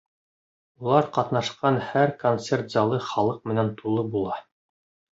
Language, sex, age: Bashkir, female, 30-39